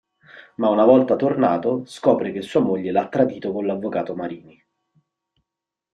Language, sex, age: Italian, male, 30-39